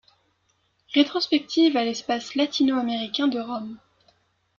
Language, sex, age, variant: French, female, 19-29, Français de métropole